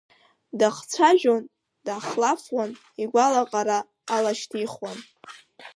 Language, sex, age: Abkhazian, female, under 19